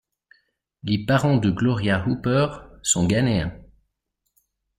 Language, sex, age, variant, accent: French, male, 30-39, Français d'Europe, Français de Suisse